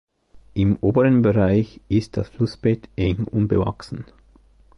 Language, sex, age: German, male, 30-39